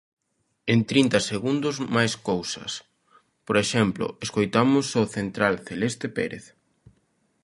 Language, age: Galician, 19-29